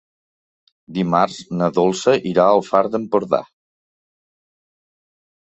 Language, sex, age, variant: Catalan, male, 40-49, Central